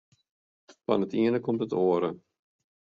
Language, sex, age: Western Frisian, male, 60-69